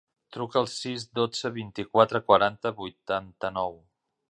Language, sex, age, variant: Catalan, male, 50-59, Central